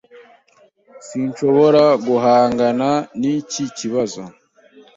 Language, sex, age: Kinyarwanda, male, 19-29